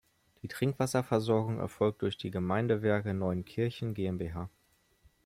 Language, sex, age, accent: German, male, 19-29, Deutschland Deutsch